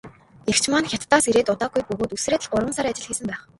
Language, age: Mongolian, 19-29